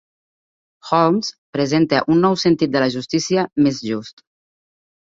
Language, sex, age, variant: Catalan, female, 30-39, Nord-Occidental